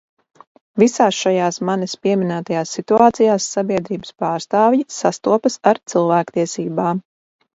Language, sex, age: Latvian, female, 40-49